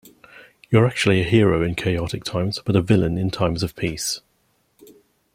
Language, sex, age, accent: English, male, 50-59, England English